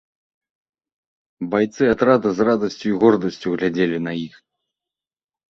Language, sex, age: Belarusian, male, 30-39